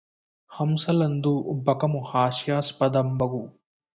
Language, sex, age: Telugu, male, 19-29